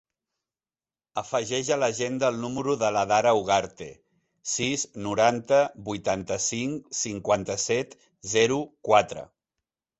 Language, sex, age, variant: Catalan, male, 40-49, Central